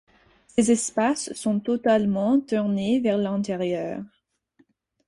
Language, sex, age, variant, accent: French, female, 19-29, Français d'Amérique du Nord, Français des États-Unis